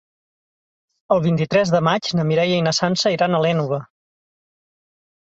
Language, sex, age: Catalan, male, 40-49